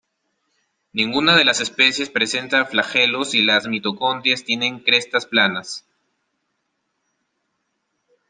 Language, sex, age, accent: Spanish, male, 19-29, Andino-Pacífico: Colombia, Perú, Ecuador, oeste de Bolivia y Venezuela andina